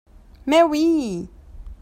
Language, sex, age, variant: French, female, 30-39, Français d'Europe